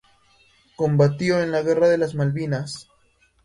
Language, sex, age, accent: Spanish, male, under 19, Andino-Pacífico: Colombia, Perú, Ecuador, oeste de Bolivia y Venezuela andina